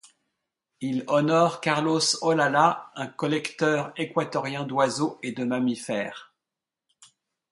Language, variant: French, Français de métropole